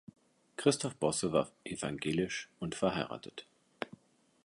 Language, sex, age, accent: German, male, 40-49, Deutschland Deutsch